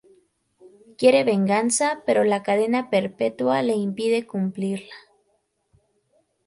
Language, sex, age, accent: Spanish, female, 19-29, México